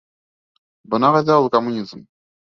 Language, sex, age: Bashkir, male, 19-29